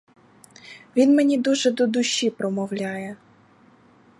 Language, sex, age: Ukrainian, female, 19-29